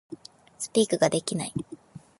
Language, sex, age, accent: Japanese, female, 19-29, 標準語